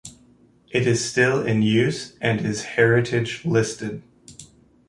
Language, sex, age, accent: English, male, 30-39, United States English